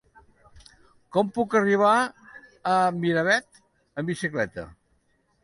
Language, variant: Catalan, Central